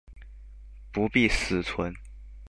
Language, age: Chinese, 19-29